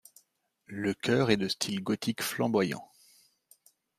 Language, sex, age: French, male, 30-39